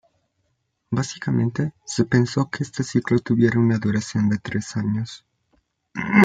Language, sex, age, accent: Spanish, male, 19-29, Andino-Pacífico: Colombia, Perú, Ecuador, oeste de Bolivia y Venezuela andina